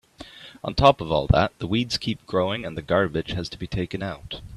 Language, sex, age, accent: English, male, 19-29, Canadian English